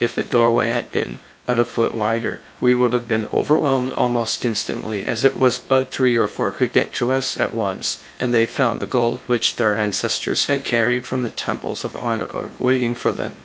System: TTS, GlowTTS